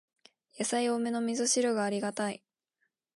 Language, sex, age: Japanese, female, 19-29